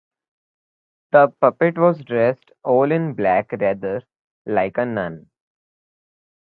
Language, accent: English, India and South Asia (India, Pakistan, Sri Lanka)